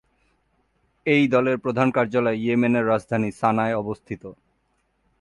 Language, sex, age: Bengali, male, 30-39